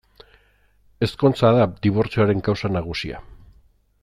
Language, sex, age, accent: Basque, male, 50-59, Erdialdekoa edo Nafarra (Gipuzkoa, Nafarroa)